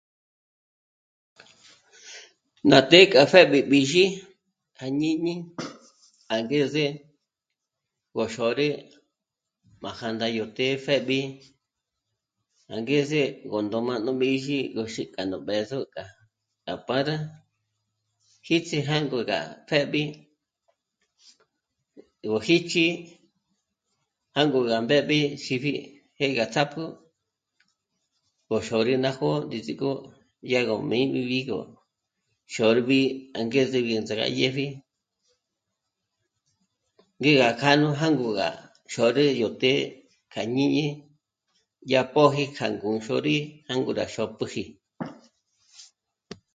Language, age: Michoacán Mazahua, 19-29